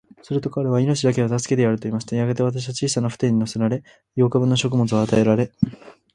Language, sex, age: Japanese, male, 19-29